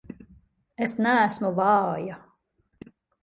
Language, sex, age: Latvian, female, 40-49